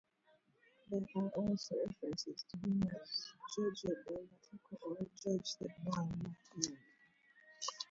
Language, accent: English, England English